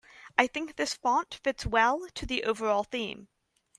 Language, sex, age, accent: English, female, 19-29, United States English